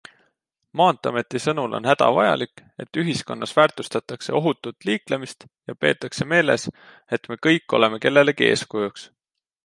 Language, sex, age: Estonian, male, 19-29